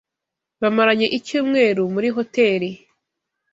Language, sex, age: Kinyarwanda, female, 19-29